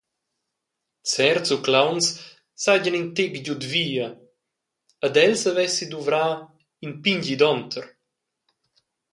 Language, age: Romansh, 19-29